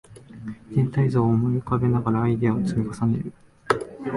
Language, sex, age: Japanese, male, 19-29